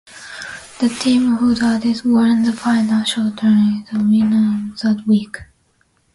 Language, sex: English, female